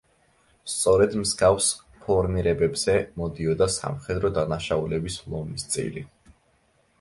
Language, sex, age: Georgian, male, 19-29